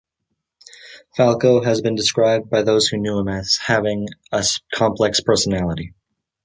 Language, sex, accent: English, male, United States English